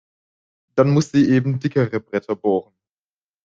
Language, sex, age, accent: German, male, under 19, Deutschland Deutsch